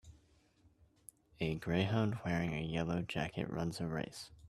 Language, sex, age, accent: English, male, 19-29, United States English